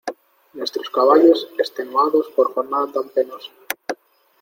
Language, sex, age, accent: Spanish, male, 19-29, España: Norte peninsular (Asturias, Castilla y León, Cantabria, País Vasco, Navarra, Aragón, La Rioja, Guadalajara, Cuenca)